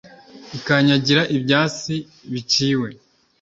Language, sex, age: Kinyarwanda, male, 19-29